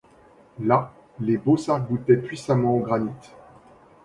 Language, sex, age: French, male, 50-59